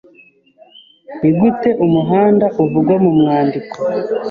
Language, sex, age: Kinyarwanda, male, 30-39